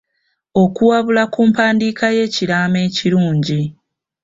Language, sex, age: Ganda, female, 19-29